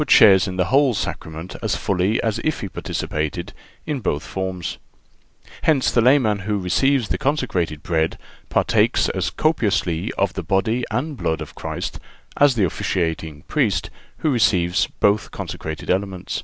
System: none